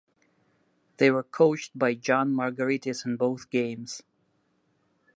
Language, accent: English, United States English